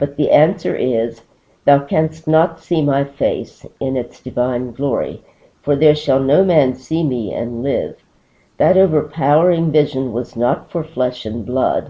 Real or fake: real